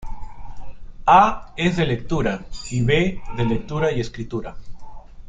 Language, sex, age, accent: Spanish, male, 30-39, Andino-Pacífico: Colombia, Perú, Ecuador, oeste de Bolivia y Venezuela andina